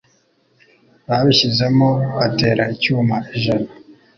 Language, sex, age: Kinyarwanda, male, 19-29